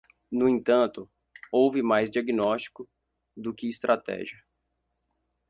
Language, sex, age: Portuguese, male, 19-29